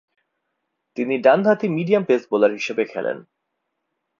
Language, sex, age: Bengali, male, 19-29